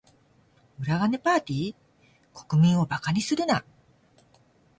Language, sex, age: Japanese, female, 60-69